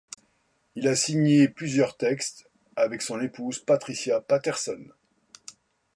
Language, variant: French, Français de métropole